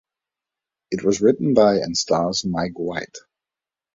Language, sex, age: English, male, 30-39